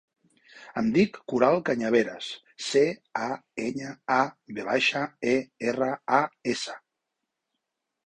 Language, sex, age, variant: Catalan, male, 40-49, Central